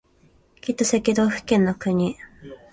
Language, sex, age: Japanese, female, 19-29